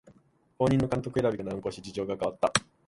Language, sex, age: Japanese, male, 19-29